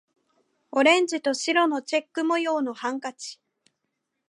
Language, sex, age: Japanese, female, 19-29